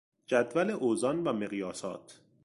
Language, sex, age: Persian, male, 30-39